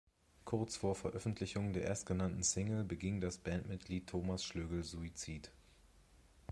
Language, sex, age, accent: German, male, 30-39, Deutschland Deutsch